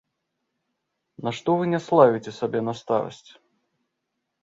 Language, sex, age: Belarusian, male, 30-39